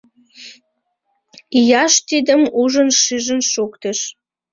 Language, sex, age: Mari, female, 19-29